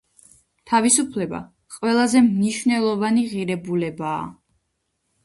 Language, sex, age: Georgian, female, under 19